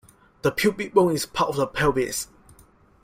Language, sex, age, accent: English, male, 19-29, Malaysian English